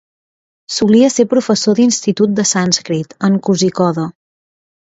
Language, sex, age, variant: Catalan, female, 19-29, Central